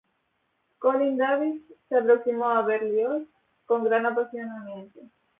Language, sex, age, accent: Spanish, female, 19-29, España: Islas Canarias